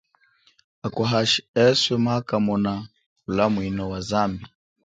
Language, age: Chokwe, 19-29